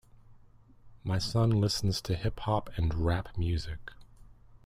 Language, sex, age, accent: English, male, 30-39, United States English